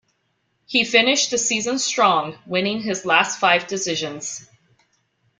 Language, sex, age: English, female, 40-49